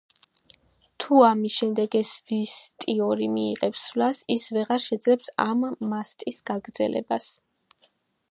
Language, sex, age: Georgian, female, 19-29